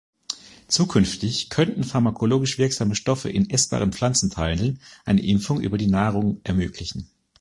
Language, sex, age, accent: German, male, 40-49, Deutschland Deutsch